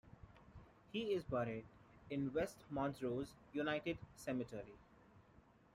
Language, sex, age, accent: English, male, 19-29, India and South Asia (India, Pakistan, Sri Lanka)